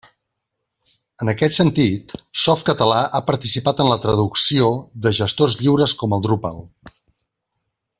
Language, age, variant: Catalan, 40-49, Central